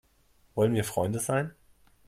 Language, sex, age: German, male, 30-39